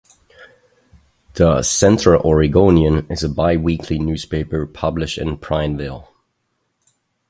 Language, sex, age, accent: English, male, 19-29, United States English